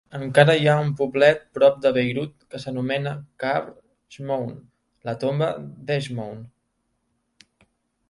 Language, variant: Catalan, Central